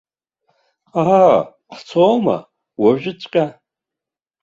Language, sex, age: Abkhazian, male, 60-69